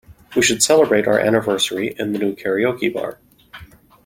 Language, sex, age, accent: English, male, 30-39, United States English